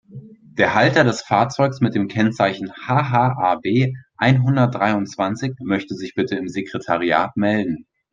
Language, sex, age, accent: German, male, 19-29, Deutschland Deutsch